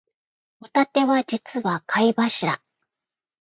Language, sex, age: Japanese, female, 50-59